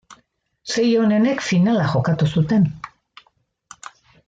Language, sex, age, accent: Basque, female, 60-69, Erdialdekoa edo Nafarra (Gipuzkoa, Nafarroa)